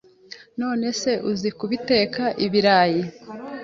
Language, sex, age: Kinyarwanda, female, 19-29